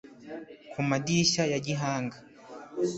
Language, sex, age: Kinyarwanda, male, under 19